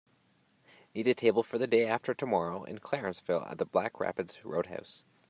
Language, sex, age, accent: English, male, 30-39, Canadian English